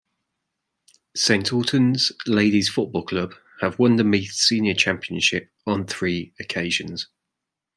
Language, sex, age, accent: English, male, 30-39, England English